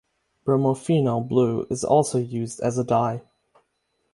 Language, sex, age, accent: English, male, 19-29, United States English; England English